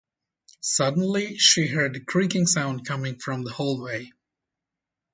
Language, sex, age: English, male, 30-39